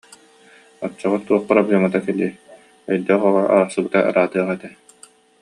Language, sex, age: Yakut, male, 30-39